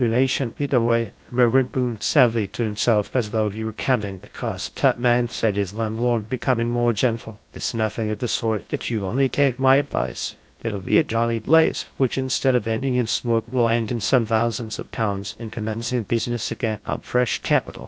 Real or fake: fake